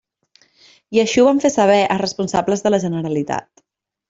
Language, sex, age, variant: Catalan, female, 30-39, Central